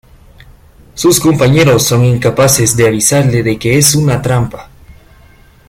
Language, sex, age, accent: Spanish, male, 19-29, América central